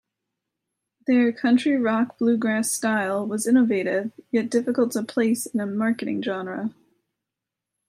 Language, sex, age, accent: English, female, 30-39, United States English